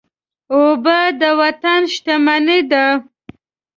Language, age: Pashto, 19-29